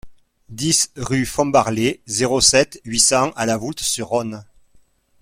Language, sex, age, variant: French, male, 50-59, Français de métropole